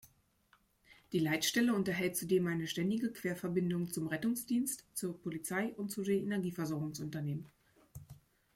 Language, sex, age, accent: German, female, 40-49, Deutschland Deutsch